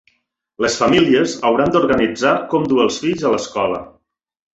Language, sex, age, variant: Catalan, male, 40-49, Nord-Occidental